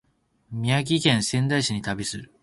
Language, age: Japanese, 19-29